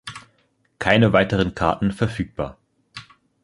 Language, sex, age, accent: German, male, 19-29, Deutschland Deutsch